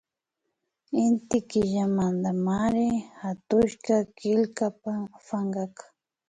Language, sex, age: Imbabura Highland Quichua, female, 30-39